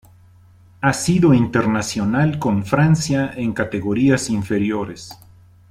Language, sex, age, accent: Spanish, male, 50-59, México